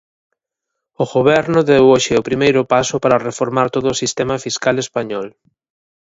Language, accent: Galician, Atlántico (seseo e gheada)